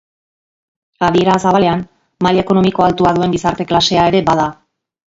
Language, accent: Basque, Mendebalekoa (Araba, Bizkaia, Gipuzkoako mendebaleko herri batzuk)